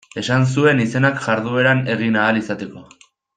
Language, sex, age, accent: Basque, male, 19-29, Erdialdekoa edo Nafarra (Gipuzkoa, Nafarroa)